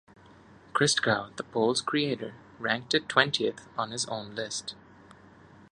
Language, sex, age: English, male, 30-39